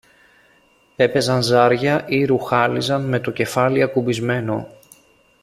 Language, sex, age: Greek, male, 40-49